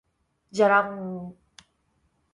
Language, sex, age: Japanese, female, 19-29